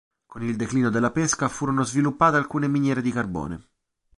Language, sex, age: Italian, male, 30-39